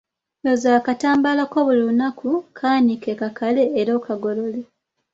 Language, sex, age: Ganda, female, 19-29